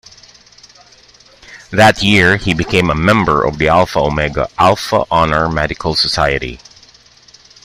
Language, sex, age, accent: English, male, 30-39, Filipino